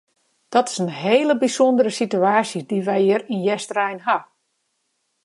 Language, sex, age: Western Frisian, female, 40-49